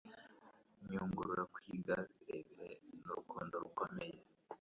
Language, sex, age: Kinyarwanda, male, 19-29